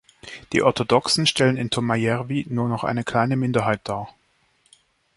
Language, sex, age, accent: German, male, 19-29, Schweizerdeutsch